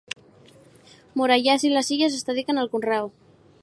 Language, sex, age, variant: Catalan, female, 19-29, Central